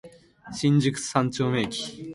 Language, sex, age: Japanese, male, 19-29